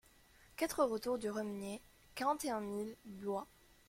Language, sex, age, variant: French, female, under 19, Français de métropole